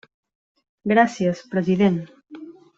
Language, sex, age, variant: Catalan, female, 19-29, Central